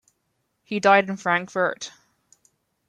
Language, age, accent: English, 19-29, England English